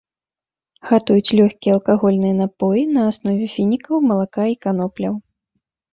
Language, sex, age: Belarusian, female, 19-29